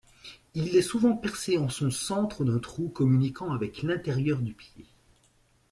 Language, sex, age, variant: French, male, 40-49, Français de métropole